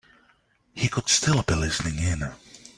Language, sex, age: English, male, 30-39